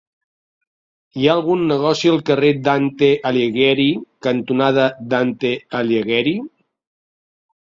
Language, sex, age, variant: Catalan, male, 50-59, Central